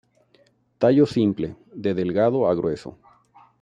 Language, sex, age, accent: Spanish, male, 40-49, México